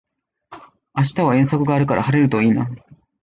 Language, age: Japanese, 19-29